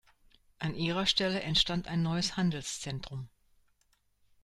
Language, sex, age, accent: German, female, 60-69, Deutschland Deutsch